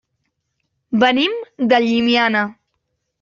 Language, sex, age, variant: Catalan, female, 19-29, Central